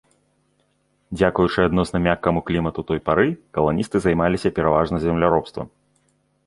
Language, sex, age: Belarusian, male, 30-39